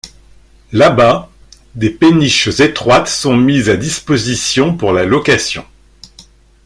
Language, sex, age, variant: French, male, 50-59, Français de métropole